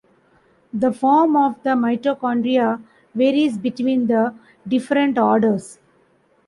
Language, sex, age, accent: English, female, 40-49, India and South Asia (India, Pakistan, Sri Lanka)